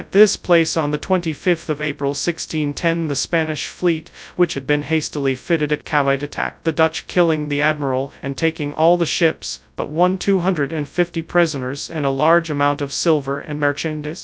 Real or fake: fake